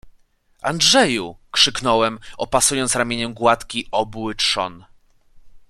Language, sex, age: Polish, male, 19-29